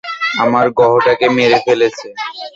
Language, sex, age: Bengali, male, under 19